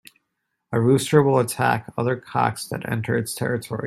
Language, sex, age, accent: English, male, 30-39, United States English